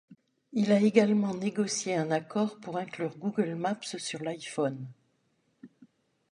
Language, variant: French, Français de métropole